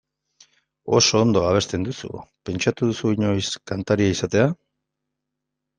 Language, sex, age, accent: Basque, male, 50-59, Mendebalekoa (Araba, Bizkaia, Gipuzkoako mendebaleko herri batzuk)